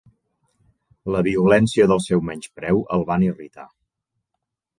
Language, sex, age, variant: Catalan, male, 40-49, Central